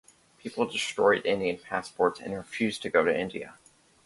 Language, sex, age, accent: English, male, under 19, United States English